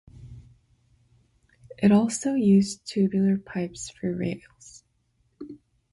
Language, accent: English, United States English